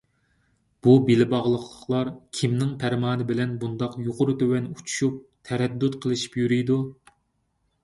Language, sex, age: Uyghur, male, 30-39